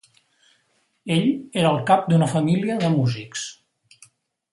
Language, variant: Catalan, Central